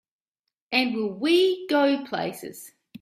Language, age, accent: English, 40-49, Australian English